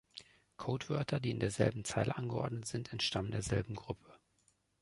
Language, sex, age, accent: German, male, 40-49, Deutschland Deutsch